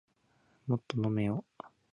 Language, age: Japanese, 19-29